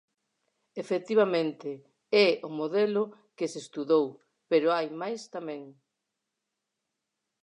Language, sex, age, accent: Galician, female, 40-49, Normativo (estándar)